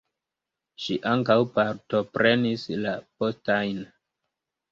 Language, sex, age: Esperanto, male, 19-29